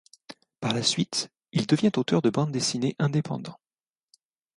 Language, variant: French, Français de métropole